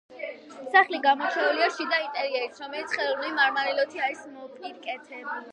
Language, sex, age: Georgian, female, under 19